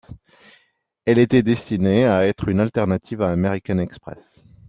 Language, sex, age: French, male, 30-39